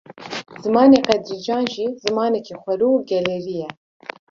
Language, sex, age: Kurdish, female, 19-29